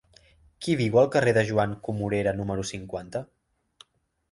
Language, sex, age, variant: Catalan, male, 19-29, Central